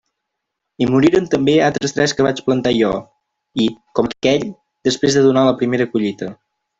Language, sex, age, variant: Catalan, male, 19-29, Central